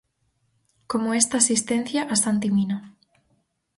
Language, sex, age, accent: Galician, female, 19-29, Normativo (estándar)